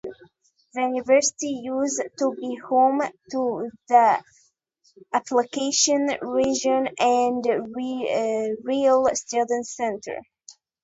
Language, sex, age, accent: English, female, under 19, United States English